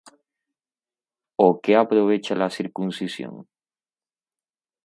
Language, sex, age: Spanish, male, 19-29